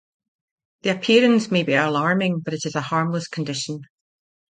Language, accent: English, Scottish English